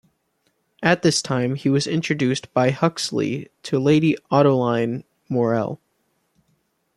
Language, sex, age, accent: English, male, 19-29, United States English